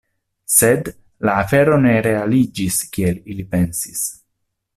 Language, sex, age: Esperanto, male, 30-39